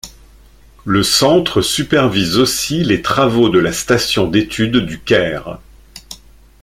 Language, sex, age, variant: French, male, 50-59, Français de métropole